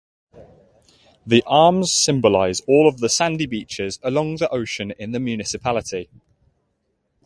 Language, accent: English, England English